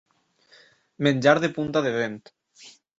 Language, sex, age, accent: Catalan, male, 19-29, valencià